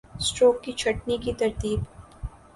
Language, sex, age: Urdu, female, 19-29